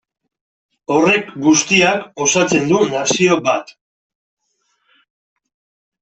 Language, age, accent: Basque, 30-39, Mendebalekoa (Araba, Bizkaia, Gipuzkoako mendebaleko herri batzuk)